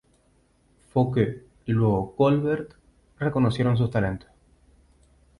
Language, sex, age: Spanish, male, 19-29